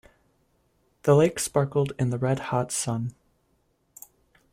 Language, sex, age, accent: English, male, 19-29, United States English